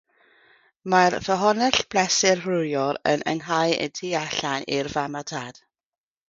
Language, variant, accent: Welsh, South-Eastern Welsh, Y Deyrnas Unedig Cymraeg